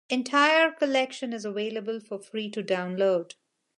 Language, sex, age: English, female, 40-49